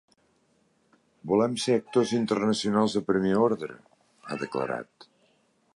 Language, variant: Catalan, Central